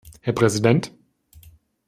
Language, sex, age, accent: German, male, 19-29, Deutschland Deutsch